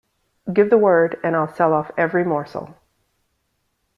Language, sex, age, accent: English, female, 40-49, United States English